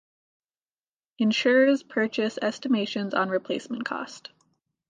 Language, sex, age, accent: English, female, 19-29, United States English